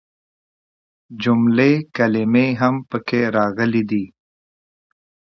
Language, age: Pashto, 50-59